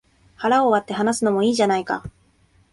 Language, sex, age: Japanese, female, 19-29